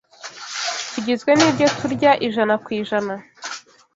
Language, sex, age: Kinyarwanda, female, 19-29